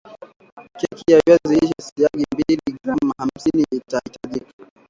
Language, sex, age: Swahili, male, 19-29